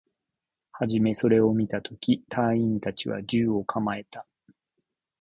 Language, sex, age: Japanese, male, 30-39